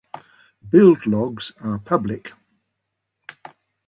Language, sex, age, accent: English, male, 70-79, England English